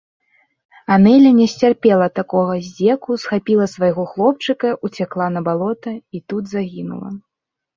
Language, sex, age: Belarusian, female, 19-29